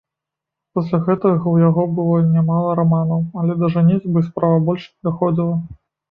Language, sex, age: Belarusian, male, 30-39